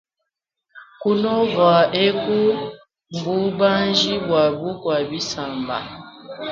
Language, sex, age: Luba-Lulua, female, 19-29